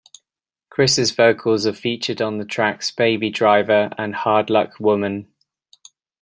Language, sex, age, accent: English, male, 40-49, England English